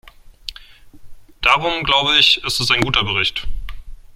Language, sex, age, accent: German, male, 19-29, Deutschland Deutsch